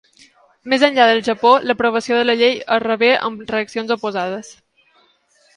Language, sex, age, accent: Catalan, female, 19-29, mallorquí